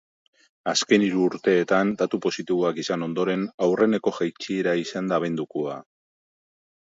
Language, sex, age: Basque, male, 50-59